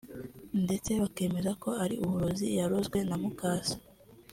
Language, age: Kinyarwanda, 19-29